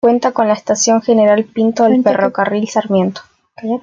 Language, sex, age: Spanish, female, under 19